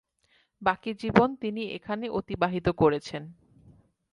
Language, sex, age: Bengali, female, 19-29